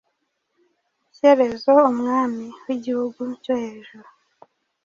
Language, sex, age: Kinyarwanda, female, 30-39